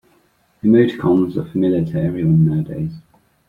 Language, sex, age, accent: English, male, 50-59, England English